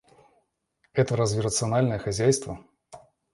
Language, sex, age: Russian, male, 40-49